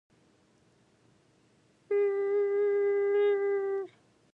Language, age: English, under 19